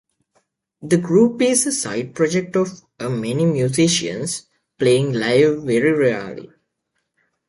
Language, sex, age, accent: English, male, 19-29, United States English